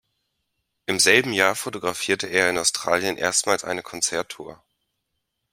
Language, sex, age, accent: German, male, 19-29, Deutschland Deutsch